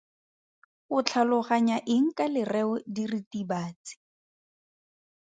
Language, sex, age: Tswana, female, 30-39